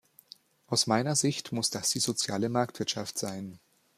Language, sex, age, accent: German, male, 19-29, Deutschland Deutsch